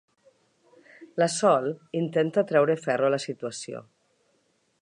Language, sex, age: Catalan, female, 60-69